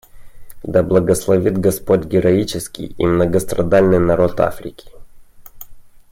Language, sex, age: Russian, male, 19-29